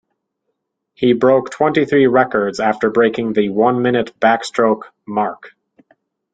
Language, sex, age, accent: English, male, 30-39, United States English